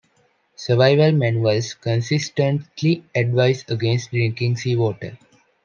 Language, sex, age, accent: English, male, 19-29, India and South Asia (India, Pakistan, Sri Lanka)